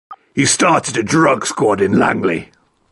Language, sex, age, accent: English, male, 30-39, England English